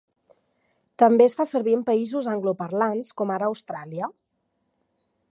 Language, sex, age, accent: Catalan, female, 30-39, central; nord-occidental